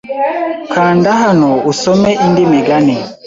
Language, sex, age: Kinyarwanda, male, 19-29